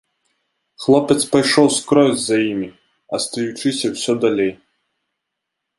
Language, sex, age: Belarusian, male, 19-29